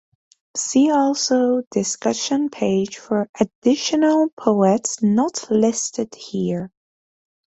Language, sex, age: English, female, 19-29